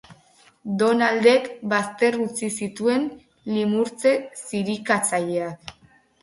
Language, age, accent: Basque, under 19, Mendebalekoa (Araba, Bizkaia, Gipuzkoako mendebaleko herri batzuk)